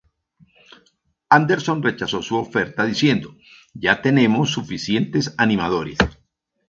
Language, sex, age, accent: Spanish, male, 60-69, Andino-Pacífico: Colombia, Perú, Ecuador, oeste de Bolivia y Venezuela andina